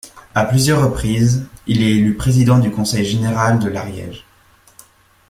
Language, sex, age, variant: French, male, 19-29, Français de métropole